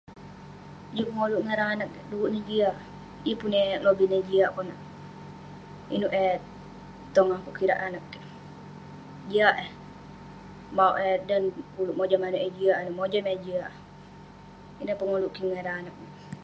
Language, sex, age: Western Penan, female, under 19